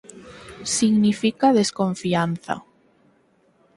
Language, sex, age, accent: Galician, female, under 19, Normativo (estándar)